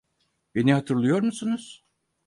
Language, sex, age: Turkish, male, 50-59